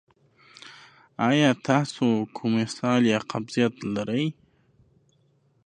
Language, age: Pashto, 19-29